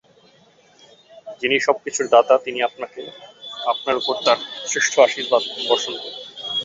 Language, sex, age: Bengali, male, 19-29